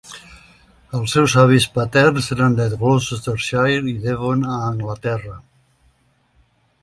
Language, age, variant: Catalan, 60-69, Central